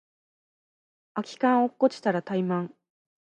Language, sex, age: Japanese, female, 30-39